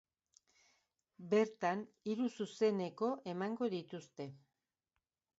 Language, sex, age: Basque, female, 50-59